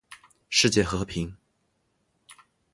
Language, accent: Chinese, 出生地：浙江省